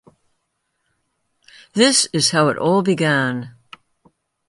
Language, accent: English, United States English